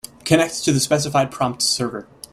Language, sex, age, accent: English, male, 19-29, United States English